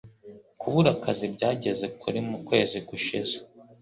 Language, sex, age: Kinyarwanda, male, 19-29